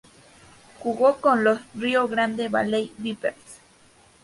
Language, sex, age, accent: Spanish, female, 19-29, México